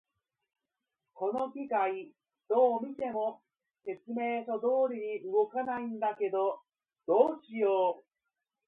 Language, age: Japanese, 30-39